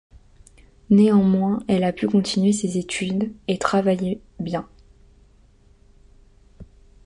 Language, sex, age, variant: French, female, 19-29, Français de métropole